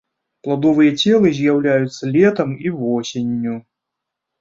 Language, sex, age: Belarusian, male, 40-49